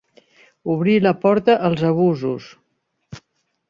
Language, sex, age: Catalan, female, 60-69